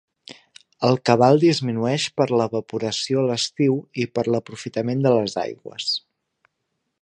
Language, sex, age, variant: Catalan, male, 19-29, Central